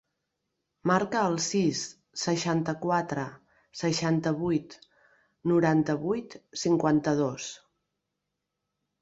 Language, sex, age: Catalan, female, 40-49